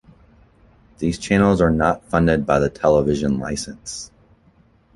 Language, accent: English, United States English